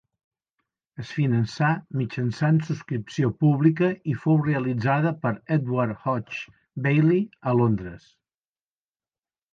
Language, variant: Catalan, Nord-Occidental